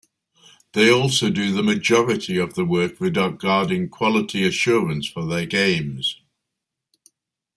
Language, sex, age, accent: English, male, 50-59, England English